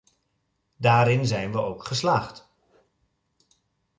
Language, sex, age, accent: Dutch, male, 50-59, Nederlands Nederlands